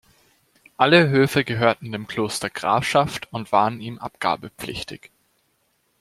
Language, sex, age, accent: German, male, under 19, Deutschland Deutsch